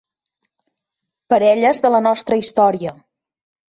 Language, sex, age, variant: Catalan, female, 30-39, Central